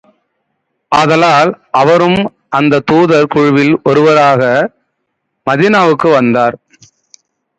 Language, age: Tamil, 30-39